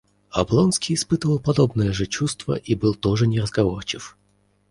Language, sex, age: Russian, male, 19-29